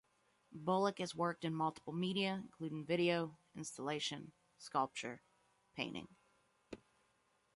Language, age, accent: English, 19-29, United States English